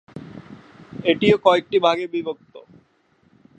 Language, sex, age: Bengali, male, 19-29